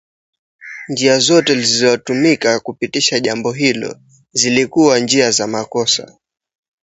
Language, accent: English, United States English